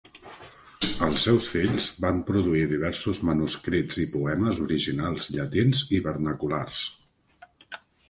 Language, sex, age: Catalan, male, 40-49